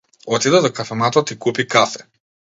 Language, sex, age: Macedonian, male, 19-29